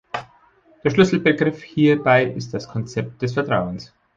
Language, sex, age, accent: German, male, 50-59, Deutschland Deutsch